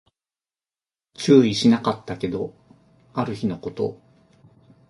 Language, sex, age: Japanese, male, 50-59